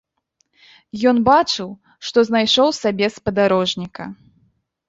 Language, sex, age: Belarusian, female, 19-29